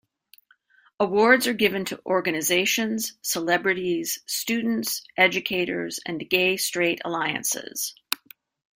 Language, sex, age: English, female, 50-59